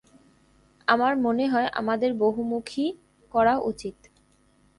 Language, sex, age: Bengali, male, 19-29